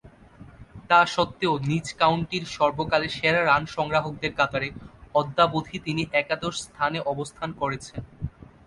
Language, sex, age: Bengali, male, 19-29